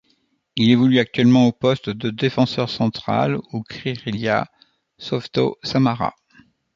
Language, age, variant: French, 60-69, Français de métropole